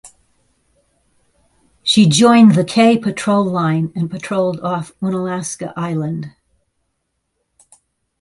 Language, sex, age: English, female, 70-79